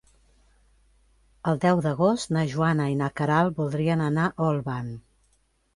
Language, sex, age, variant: Catalan, female, 50-59, Central